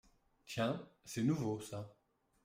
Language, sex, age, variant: French, male, 30-39, Français de métropole